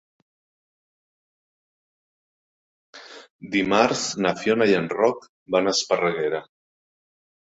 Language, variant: Catalan, Central